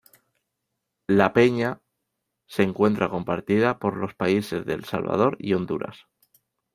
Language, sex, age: Spanish, male, 19-29